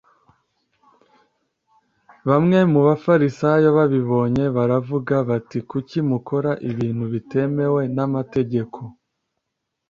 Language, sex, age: Kinyarwanda, male, 19-29